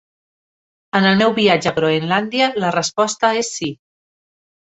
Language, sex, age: Catalan, female, 40-49